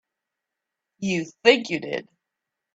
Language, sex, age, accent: English, female, 30-39, United States English